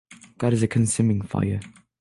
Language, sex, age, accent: English, male, under 19, french accent